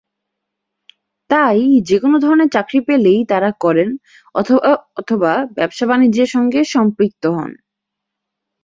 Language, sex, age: Bengali, female, 19-29